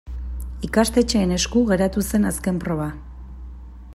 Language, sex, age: Basque, female, 30-39